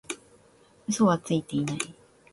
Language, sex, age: Japanese, female, 40-49